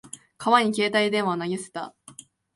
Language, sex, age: Japanese, male, under 19